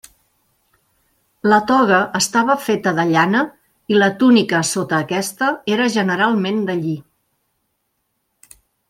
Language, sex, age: Catalan, female, 50-59